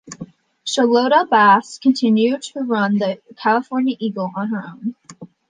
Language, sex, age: English, female, under 19